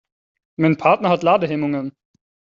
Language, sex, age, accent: German, male, 19-29, Österreichisches Deutsch